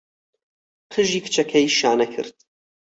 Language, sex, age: Central Kurdish, male, 30-39